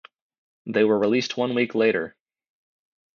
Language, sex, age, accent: English, male, 30-39, United States English